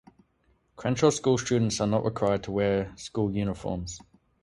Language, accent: English, Australian English